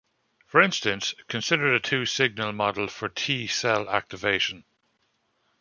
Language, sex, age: English, male, 40-49